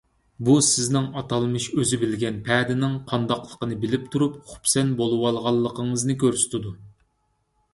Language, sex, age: Uyghur, male, 30-39